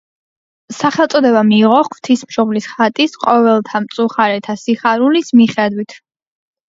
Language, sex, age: Georgian, female, under 19